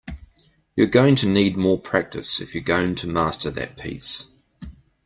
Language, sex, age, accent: English, male, 40-49, New Zealand English